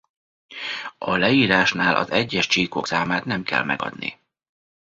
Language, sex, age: Hungarian, male, 30-39